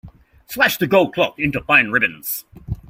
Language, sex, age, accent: English, male, 40-49, Australian English